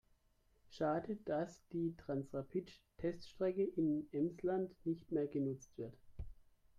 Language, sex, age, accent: German, male, 30-39, Deutschland Deutsch